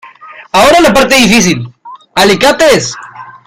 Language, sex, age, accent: Spanish, male, under 19, Andino-Pacífico: Colombia, Perú, Ecuador, oeste de Bolivia y Venezuela andina